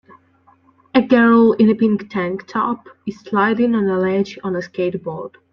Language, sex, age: English, female, 19-29